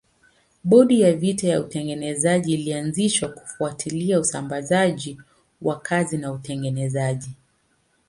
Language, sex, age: Swahili, female, 30-39